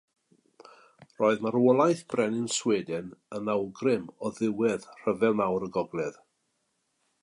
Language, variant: Welsh, South-Western Welsh